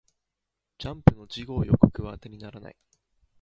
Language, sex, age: Japanese, male, 30-39